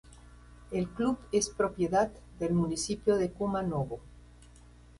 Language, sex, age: Spanish, female, 60-69